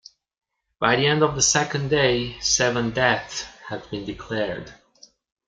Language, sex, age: English, male, 19-29